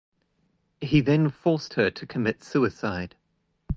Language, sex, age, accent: English, male, 40-49, New Zealand English